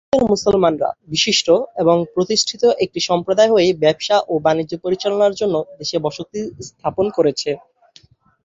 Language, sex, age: Bengali, male, 19-29